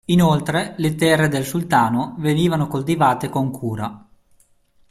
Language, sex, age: Italian, male, 30-39